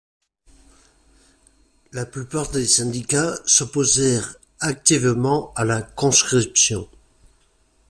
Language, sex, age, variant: French, male, 50-59, Français de métropole